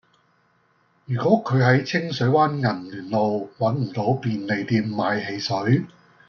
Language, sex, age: Cantonese, male, 50-59